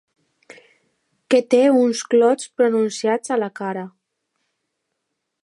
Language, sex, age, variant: Catalan, female, under 19, Alacantí